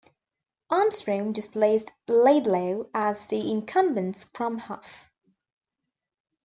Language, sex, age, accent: English, female, 19-29, Australian English